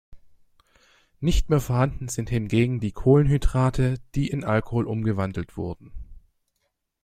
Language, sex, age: German, male, 19-29